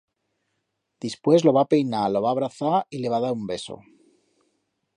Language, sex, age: Aragonese, male, 40-49